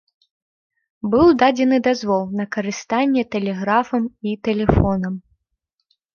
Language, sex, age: Belarusian, female, 19-29